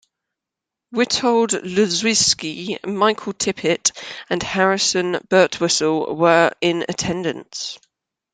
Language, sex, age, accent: English, female, 19-29, England English